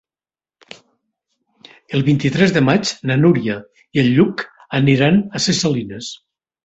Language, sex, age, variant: Catalan, male, 60-69, Nord-Occidental